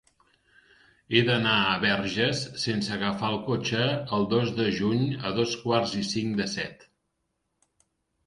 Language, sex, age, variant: Catalan, male, 50-59, Central